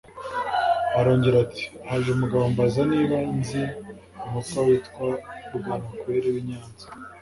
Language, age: Kinyarwanda, 30-39